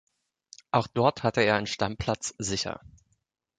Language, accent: German, Deutschland Deutsch